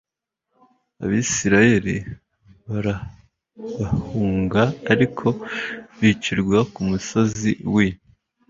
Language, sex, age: Kinyarwanda, male, 19-29